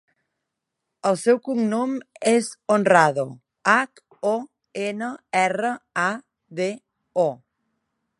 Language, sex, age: Catalan, female, 19-29